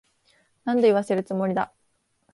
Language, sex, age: Japanese, female, 19-29